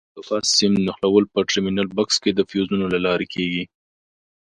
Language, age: Pashto, 30-39